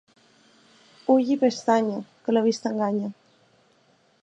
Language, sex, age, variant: Catalan, female, 19-29, Balear